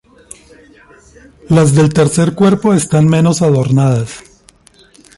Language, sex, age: Spanish, male, 50-59